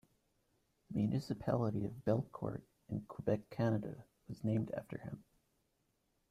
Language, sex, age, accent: English, male, 19-29, United States English